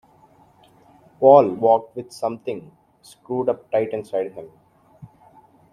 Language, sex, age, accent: English, male, 19-29, India and South Asia (India, Pakistan, Sri Lanka)